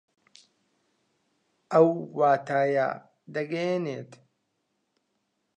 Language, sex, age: Central Kurdish, male, 19-29